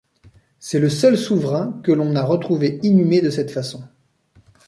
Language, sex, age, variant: French, male, 40-49, Français de métropole